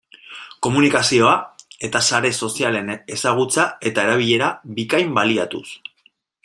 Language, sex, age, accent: Basque, male, 30-39, Mendebalekoa (Araba, Bizkaia, Gipuzkoako mendebaleko herri batzuk)